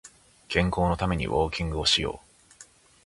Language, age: Japanese, 19-29